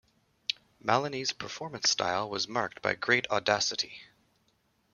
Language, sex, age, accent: English, male, 30-39, Canadian English